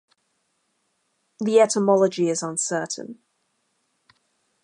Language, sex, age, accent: English, female, 19-29, England English